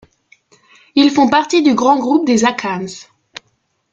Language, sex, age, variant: French, female, 19-29, Français de métropole